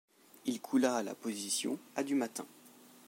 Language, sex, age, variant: French, male, under 19, Français de métropole